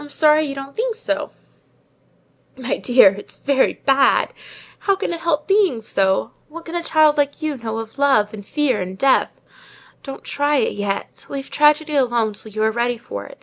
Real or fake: real